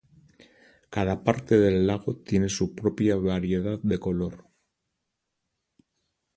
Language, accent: Spanish, España: Centro-Sur peninsular (Madrid, Toledo, Castilla-La Mancha)